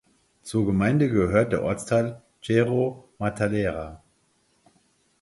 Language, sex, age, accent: German, male, 50-59, Deutschland Deutsch